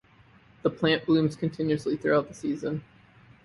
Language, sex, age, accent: English, male, 30-39, United States English